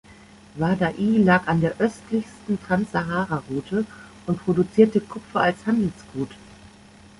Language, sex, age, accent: German, female, 40-49, Deutschland Deutsch